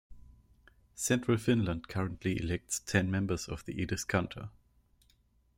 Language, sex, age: English, male, 19-29